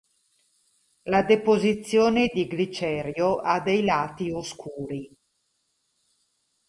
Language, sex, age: Italian, female, 40-49